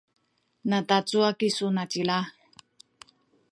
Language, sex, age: Sakizaya, female, 50-59